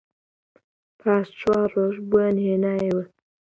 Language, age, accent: Central Kurdish, 19-29, سۆرانی